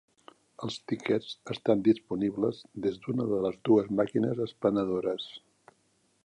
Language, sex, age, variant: Catalan, male, 70-79, Central